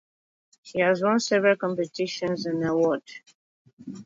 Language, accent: English, England English